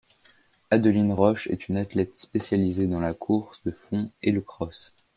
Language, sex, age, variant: French, male, under 19, Français de métropole